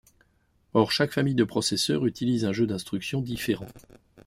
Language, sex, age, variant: French, male, 50-59, Français de métropole